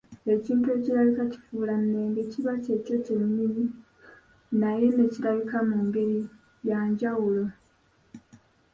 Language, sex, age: Ganda, female, 19-29